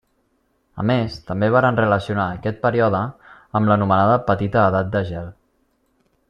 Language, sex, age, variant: Catalan, male, 30-39, Septentrional